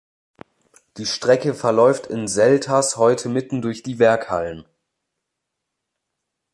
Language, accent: German, Deutschland Deutsch